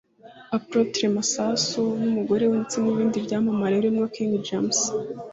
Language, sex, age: Kinyarwanda, female, 19-29